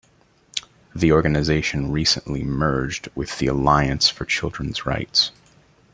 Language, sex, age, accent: English, male, 30-39, Canadian English